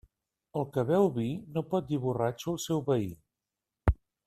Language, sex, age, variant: Catalan, male, 50-59, Central